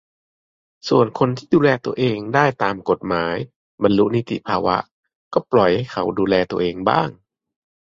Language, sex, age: Thai, male, 30-39